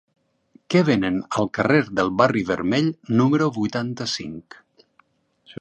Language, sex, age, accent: Catalan, male, 50-59, valencià